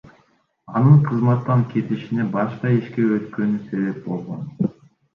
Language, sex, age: Kyrgyz, male, 19-29